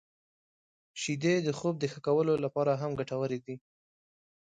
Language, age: Pashto, 19-29